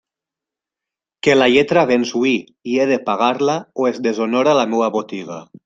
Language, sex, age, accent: Catalan, male, 19-29, valencià